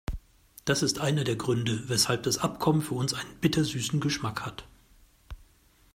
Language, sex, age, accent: German, male, 40-49, Deutschland Deutsch